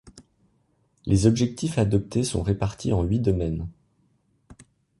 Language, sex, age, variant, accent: French, male, 19-29, Français d'Europe, Français de Suisse